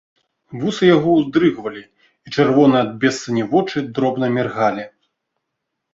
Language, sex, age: Belarusian, male, 30-39